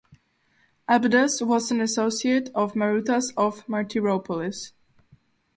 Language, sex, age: English, female, 19-29